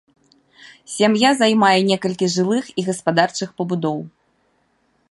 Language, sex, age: Belarusian, female, 40-49